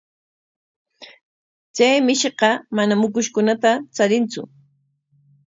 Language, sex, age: Corongo Ancash Quechua, female, 50-59